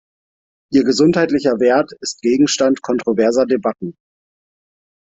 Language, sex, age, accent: German, male, 40-49, Deutschland Deutsch